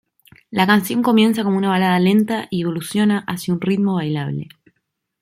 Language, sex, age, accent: Spanish, female, 19-29, Rioplatense: Argentina, Uruguay, este de Bolivia, Paraguay